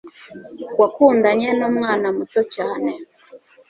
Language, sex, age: Kinyarwanda, female, 30-39